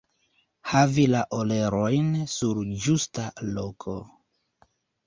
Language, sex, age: Esperanto, male, 40-49